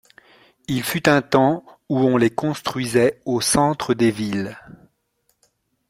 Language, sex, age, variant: French, male, 40-49, Français de métropole